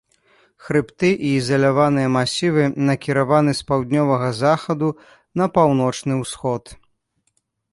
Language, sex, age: Belarusian, male, 30-39